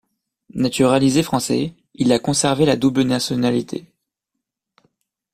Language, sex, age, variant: French, male, under 19, Français de métropole